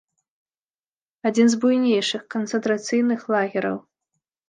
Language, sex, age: Belarusian, female, 19-29